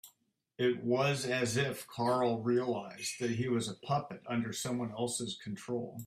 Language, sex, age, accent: English, male, 50-59, United States English